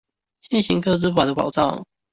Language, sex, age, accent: Chinese, male, 19-29, 出生地：新北市